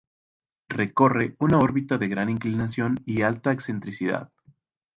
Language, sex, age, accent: Spanish, male, 19-29, México